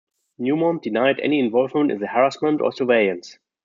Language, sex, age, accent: English, male, 30-39, England English